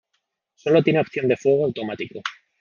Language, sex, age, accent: Spanish, male, 19-29, España: Centro-Sur peninsular (Madrid, Toledo, Castilla-La Mancha)